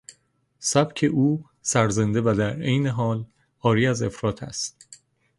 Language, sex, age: Persian, male, 30-39